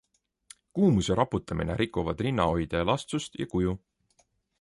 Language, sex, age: Estonian, male, 19-29